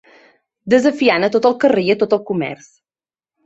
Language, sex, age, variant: Catalan, female, 30-39, Central